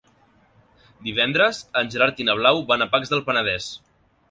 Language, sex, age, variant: Catalan, male, 19-29, Central